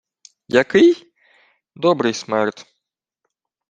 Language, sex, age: Ukrainian, male, 19-29